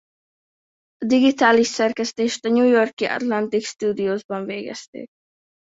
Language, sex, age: Hungarian, female, under 19